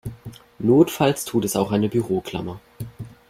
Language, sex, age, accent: German, male, under 19, Deutschland Deutsch